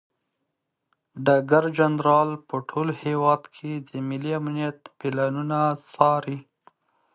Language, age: Pashto, 30-39